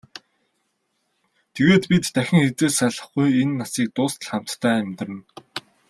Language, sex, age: Mongolian, male, 19-29